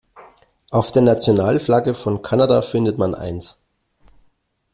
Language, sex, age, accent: German, male, 40-49, Deutschland Deutsch